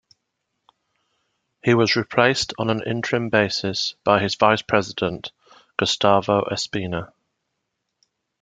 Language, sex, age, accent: English, male, 40-49, England English